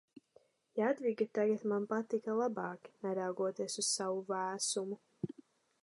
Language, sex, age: Latvian, female, under 19